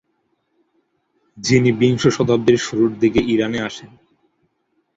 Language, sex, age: Bengali, male, 19-29